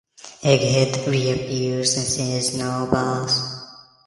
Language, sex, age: English, male, 40-49